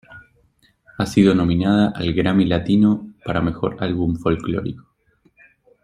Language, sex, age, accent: Spanish, male, 19-29, Rioplatense: Argentina, Uruguay, este de Bolivia, Paraguay